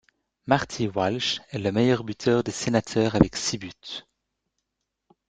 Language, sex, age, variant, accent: French, male, 19-29, Français d'Europe, Français de Belgique